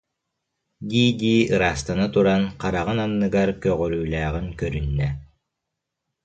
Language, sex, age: Yakut, male, 19-29